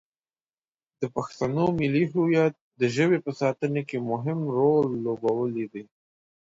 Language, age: Pashto, 19-29